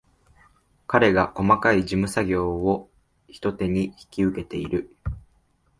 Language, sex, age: Japanese, male, 19-29